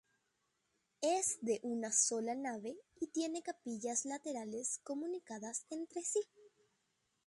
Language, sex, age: Spanish, female, 19-29